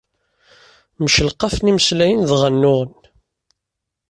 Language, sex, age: Kabyle, male, 19-29